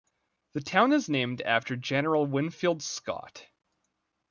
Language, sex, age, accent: English, male, 19-29, Canadian English